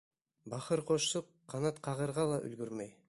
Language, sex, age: Bashkir, male, 40-49